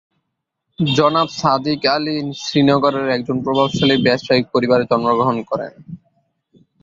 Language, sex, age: Bengali, male, 19-29